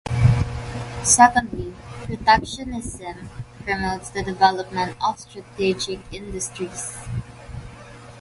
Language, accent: English, Filipino